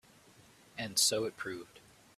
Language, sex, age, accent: English, male, 19-29, Canadian English